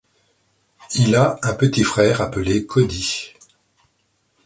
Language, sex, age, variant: French, male, 60-69, Français de métropole